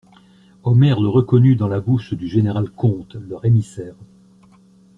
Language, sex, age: French, male, 60-69